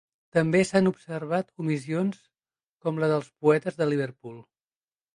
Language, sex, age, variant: Catalan, male, 30-39, Central